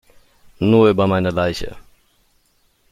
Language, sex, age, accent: German, male, 30-39, Deutschland Deutsch